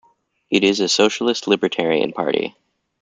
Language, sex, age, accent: English, male, 19-29, United States English